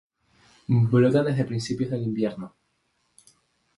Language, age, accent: Spanish, 19-29, España: Islas Canarias